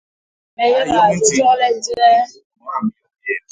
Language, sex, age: Basaa, female, 19-29